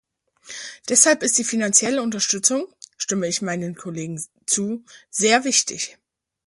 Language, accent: German, Deutschland Deutsch